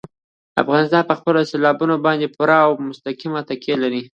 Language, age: Pashto, under 19